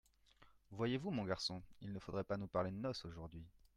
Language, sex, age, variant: French, male, 30-39, Français de métropole